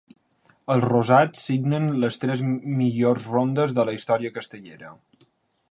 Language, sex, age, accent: Catalan, male, 19-29, balear; valencià